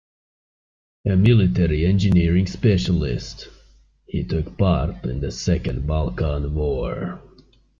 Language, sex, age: English, male, 19-29